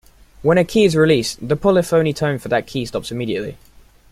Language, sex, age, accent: English, male, under 19, England English